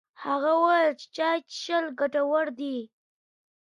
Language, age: Pashto, under 19